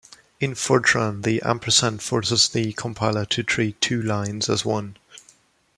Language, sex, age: English, male, 19-29